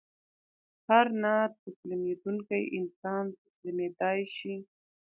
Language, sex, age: Pashto, female, 19-29